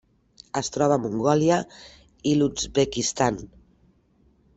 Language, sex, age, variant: Catalan, female, 50-59, Central